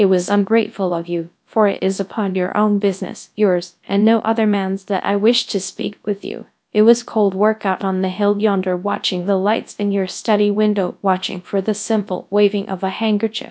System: TTS, GradTTS